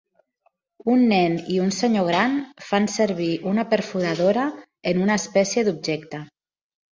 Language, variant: Catalan, Central